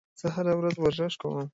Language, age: Pashto, 19-29